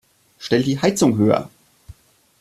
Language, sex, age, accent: German, male, 30-39, Deutschland Deutsch